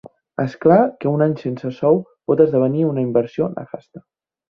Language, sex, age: Catalan, male, 19-29